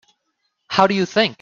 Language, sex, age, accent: English, male, 30-39, United States English